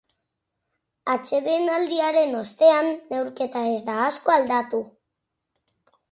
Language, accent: Basque, Mendebalekoa (Araba, Bizkaia, Gipuzkoako mendebaleko herri batzuk)